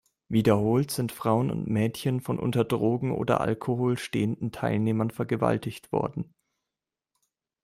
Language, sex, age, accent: German, male, 19-29, Deutschland Deutsch